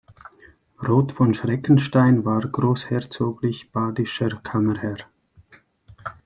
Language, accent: German, Schweizerdeutsch